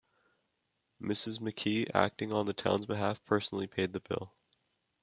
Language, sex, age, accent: English, male, under 19, United States English